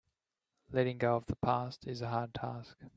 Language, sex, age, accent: English, male, 30-39, Australian English